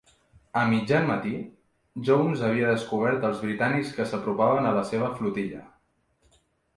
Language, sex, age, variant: Catalan, male, 19-29, Central